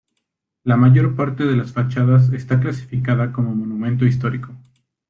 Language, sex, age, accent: Spanish, male, 30-39, México